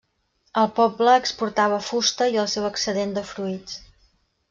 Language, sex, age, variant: Catalan, female, 50-59, Central